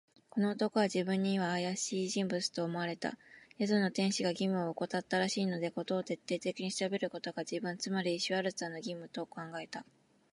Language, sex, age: Japanese, female, 19-29